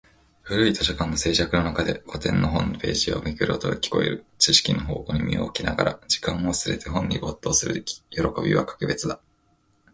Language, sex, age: Japanese, male, 19-29